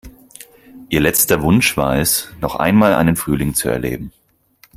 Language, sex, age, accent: German, male, 19-29, Deutschland Deutsch